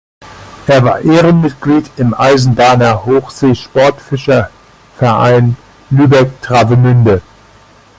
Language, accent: German, Deutschland Deutsch